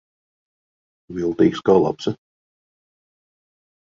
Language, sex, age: Latvian, male, 40-49